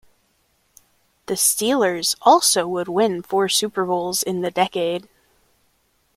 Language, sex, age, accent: English, male, 19-29, United States English